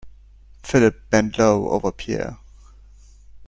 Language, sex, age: English, male, under 19